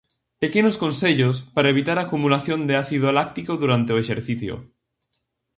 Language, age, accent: Galician, 19-29, Atlántico (seseo e gheada)